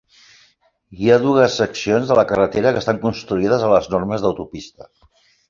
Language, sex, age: Catalan, male, 60-69